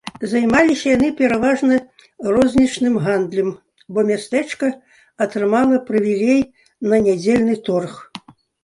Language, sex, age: Belarusian, female, 70-79